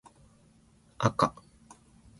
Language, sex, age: Japanese, male, under 19